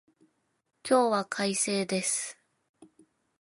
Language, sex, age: Japanese, female, 19-29